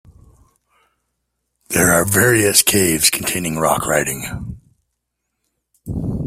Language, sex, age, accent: English, male, 40-49, United States English